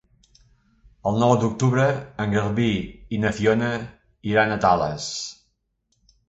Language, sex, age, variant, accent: Catalan, male, 60-69, Central, central